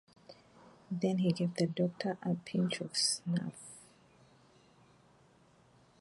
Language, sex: English, female